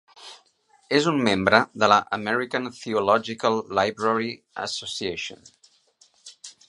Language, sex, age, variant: Catalan, male, 40-49, Central